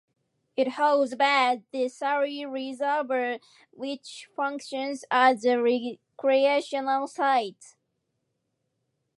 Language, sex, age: English, female, 19-29